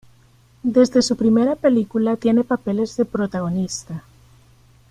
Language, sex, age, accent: Spanish, female, 30-39, América central